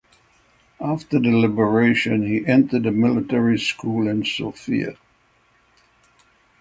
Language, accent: English, United States English